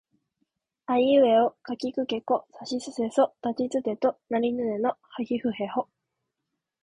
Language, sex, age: Japanese, female, under 19